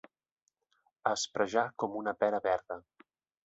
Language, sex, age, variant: Catalan, male, 19-29, Central